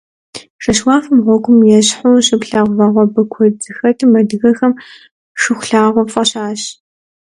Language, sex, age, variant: Kabardian, female, under 19, Адыгэбзэ (Къэбэрдей, Кирил, псоми зэдай)